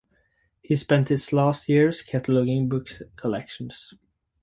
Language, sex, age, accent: English, male, under 19, United States English